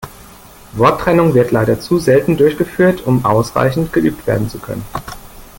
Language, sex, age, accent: German, male, 40-49, Deutschland Deutsch